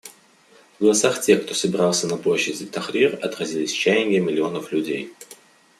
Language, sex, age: Russian, male, 19-29